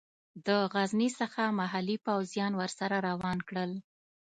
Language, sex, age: Pashto, female, 30-39